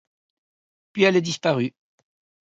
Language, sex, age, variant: French, male, 60-69, Français de métropole